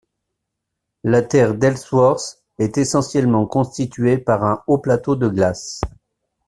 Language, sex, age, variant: French, male, 50-59, Français de métropole